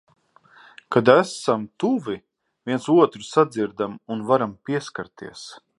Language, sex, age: Latvian, male, 30-39